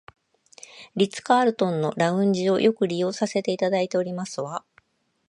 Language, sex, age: Japanese, female, 50-59